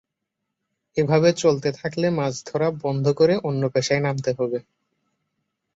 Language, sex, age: Bengali, male, 19-29